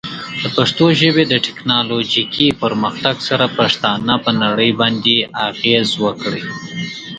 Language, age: Pashto, 19-29